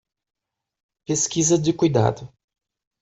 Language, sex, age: Portuguese, female, 30-39